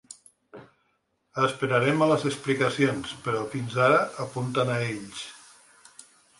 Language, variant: Catalan, Central